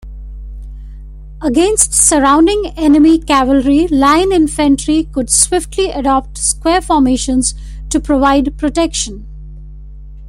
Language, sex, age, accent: English, female, 50-59, India and South Asia (India, Pakistan, Sri Lanka)